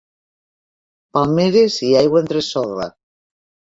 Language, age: Catalan, 60-69